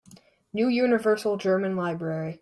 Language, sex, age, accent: English, male, under 19, United States English